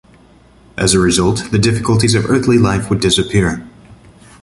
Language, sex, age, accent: English, male, 19-29, United States English